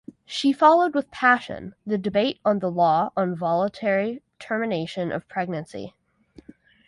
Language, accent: English, United States English